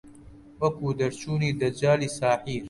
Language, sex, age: Central Kurdish, male, 30-39